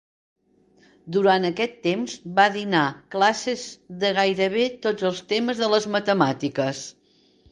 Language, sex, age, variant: Catalan, female, 60-69, Central